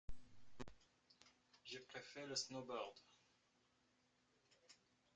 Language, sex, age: French, male, 30-39